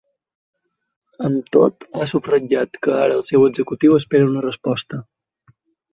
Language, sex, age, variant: Catalan, male, 19-29, Balear